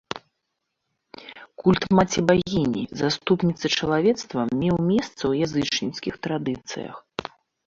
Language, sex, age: Belarusian, female, 40-49